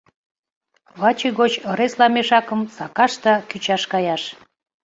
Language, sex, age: Mari, female, 40-49